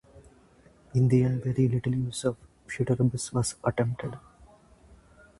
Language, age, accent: English, 19-29, India and South Asia (India, Pakistan, Sri Lanka)